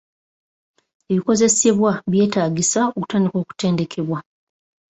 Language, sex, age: Ganda, female, 19-29